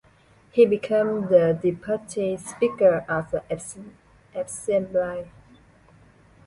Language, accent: English, Malaysian English